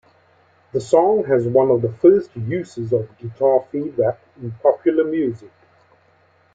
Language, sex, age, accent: English, male, 40-49, Southern African (South Africa, Zimbabwe, Namibia)